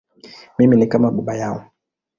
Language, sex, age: Swahili, male, 19-29